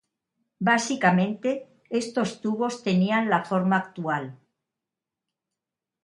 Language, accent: Spanish, España: Norte peninsular (Asturias, Castilla y León, Cantabria, País Vasco, Navarra, Aragón, La Rioja, Guadalajara, Cuenca)